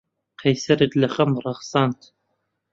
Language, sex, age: Central Kurdish, male, 19-29